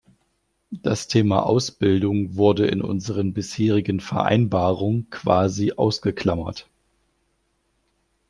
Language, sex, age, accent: German, male, 40-49, Deutschland Deutsch